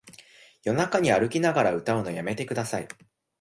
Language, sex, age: Japanese, male, under 19